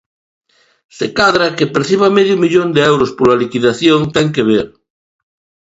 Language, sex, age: Galician, male, 50-59